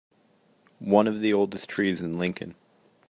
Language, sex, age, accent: English, male, 19-29, United States English